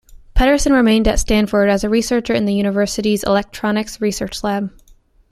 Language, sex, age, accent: English, female, 19-29, United States English